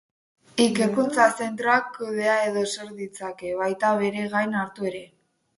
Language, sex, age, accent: Basque, female, under 19, Mendebalekoa (Araba, Bizkaia, Gipuzkoako mendebaleko herri batzuk)